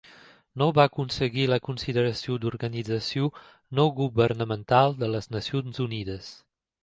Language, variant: Catalan, Septentrional